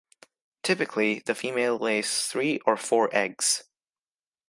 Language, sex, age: English, male, under 19